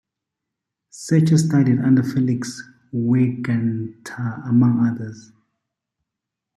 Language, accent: English, Southern African (South Africa, Zimbabwe, Namibia)